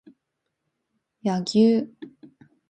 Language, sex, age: Japanese, female, 19-29